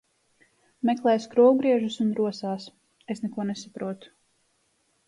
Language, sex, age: Latvian, female, 30-39